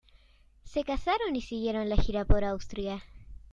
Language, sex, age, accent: Spanish, female, under 19, Rioplatense: Argentina, Uruguay, este de Bolivia, Paraguay